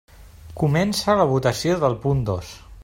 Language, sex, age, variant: Catalan, male, 19-29, Central